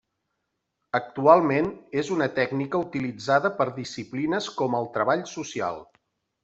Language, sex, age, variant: Catalan, male, 50-59, Septentrional